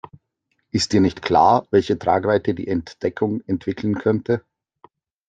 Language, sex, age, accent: German, male, 30-39, Österreichisches Deutsch